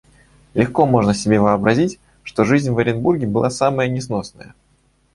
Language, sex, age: Russian, male, 19-29